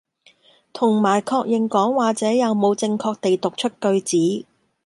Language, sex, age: Cantonese, female, 40-49